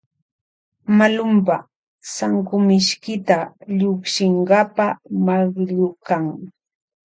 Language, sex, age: Loja Highland Quichua, female, 40-49